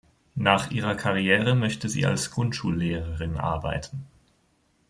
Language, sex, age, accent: German, male, 19-29, Deutschland Deutsch